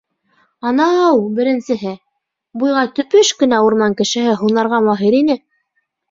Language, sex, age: Bashkir, female, 30-39